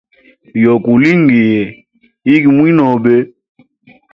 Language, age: Hemba, 30-39